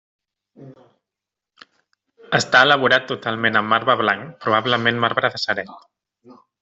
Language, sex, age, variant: Catalan, male, 30-39, Central